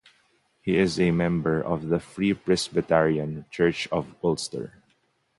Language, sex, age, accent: English, male, 19-29, Filipino